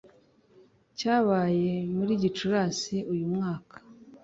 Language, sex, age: Kinyarwanda, female, 19-29